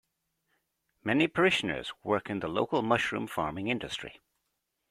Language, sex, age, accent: English, male, 60-69, Irish English